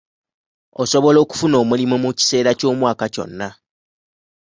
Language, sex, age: Ganda, male, 19-29